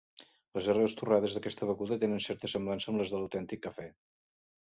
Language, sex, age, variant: Catalan, male, 50-59, Central